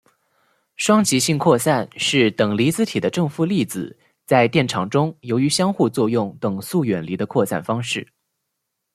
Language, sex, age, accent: Chinese, male, 19-29, 出生地：湖北省